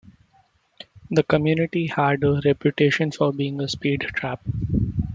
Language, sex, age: English, male, 19-29